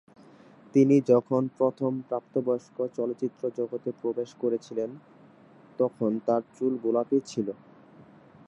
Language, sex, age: Bengali, male, 19-29